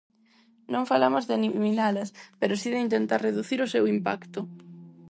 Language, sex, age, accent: Galician, female, under 19, Neofalante